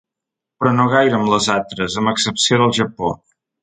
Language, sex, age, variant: Catalan, male, 30-39, Central